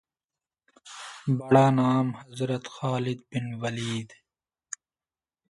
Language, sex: Urdu, male